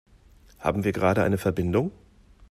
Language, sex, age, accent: German, male, 40-49, Deutschland Deutsch